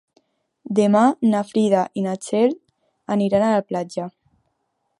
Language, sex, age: Catalan, female, under 19